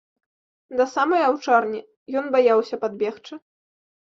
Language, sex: Belarusian, female